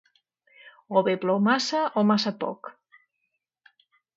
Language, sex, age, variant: Catalan, female, 40-49, Central